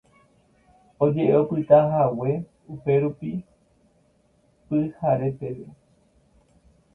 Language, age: Guarani, 19-29